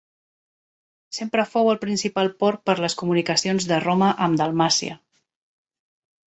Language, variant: Catalan, Central